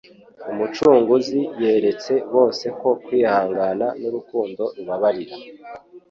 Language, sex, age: Kinyarwanda, male, 19-29